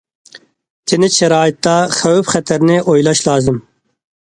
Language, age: Uyghur, 30-39